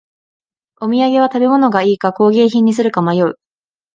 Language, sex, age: Japanese, female, under 19